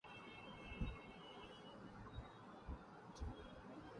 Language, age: English, 40-49